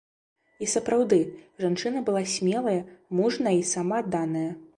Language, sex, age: Belarusian, female, 19-29